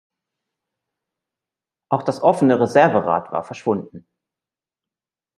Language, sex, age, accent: German, male, 40-49, Deutschland Deutsch